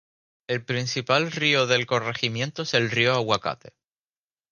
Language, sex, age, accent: Spanish, male, 19-29, España: Islas Canarias